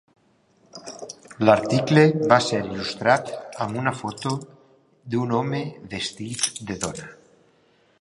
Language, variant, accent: Catalan, Valencià central, valencià